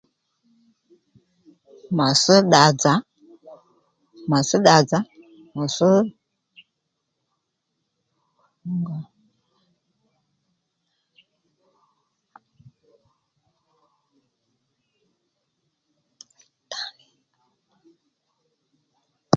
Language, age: Lendu, 40-49